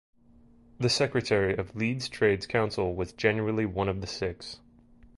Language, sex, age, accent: English, male, 30-39, United States English